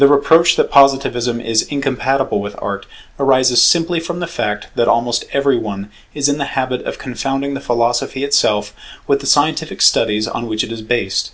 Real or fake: real